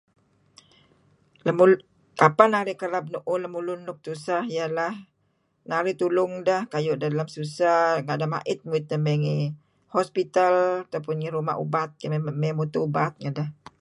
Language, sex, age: Kelabit, female, 60-69